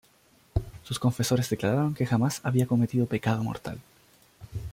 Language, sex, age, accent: Spanish, male, 19-29, Chileno: Chile, Cuyo